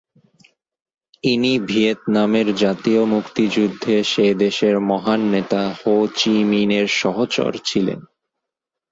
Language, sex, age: Bengali, male, 19-29